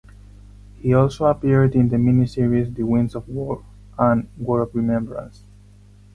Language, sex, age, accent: English, male, 19-29, United States English; England English